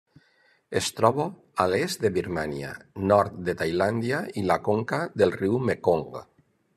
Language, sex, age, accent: Catalan, male, 50-59, valencià